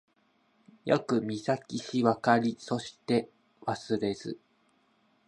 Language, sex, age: Japanese, male, 19-29